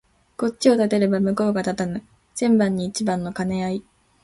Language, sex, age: Japanese, female, under 19